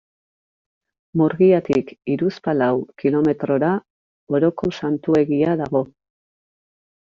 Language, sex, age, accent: Basque, female, 40-49, Erdialdekoa edo Nafarra (Gipuzkoa, Nafarroa)